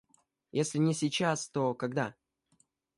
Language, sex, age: Russian, male, 19-29